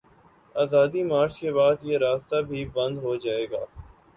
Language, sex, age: Urdu, male, 19-29